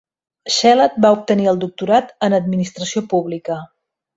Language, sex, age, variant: Catalan, female, 50-59, Central